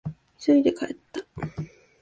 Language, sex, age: Japanese, female, 19-29